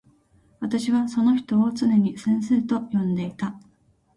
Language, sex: Japanese, female